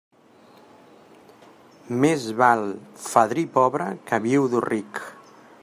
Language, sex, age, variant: Catalan, male, 40-49, Central